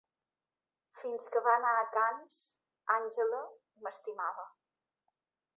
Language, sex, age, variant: Catalan, female, 40-49, Balear